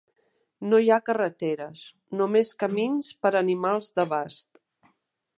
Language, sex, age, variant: Catalan, female, 50-59, Central